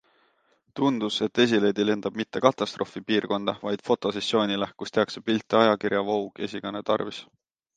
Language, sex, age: Estonian, male, 19-29